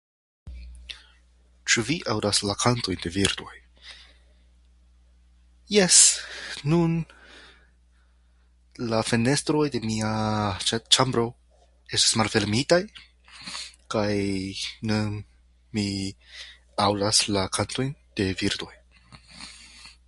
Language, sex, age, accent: Esperanto, male, 19-29, Internacia